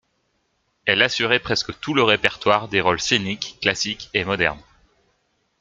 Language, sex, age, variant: French, male, 19-29, Français de métropole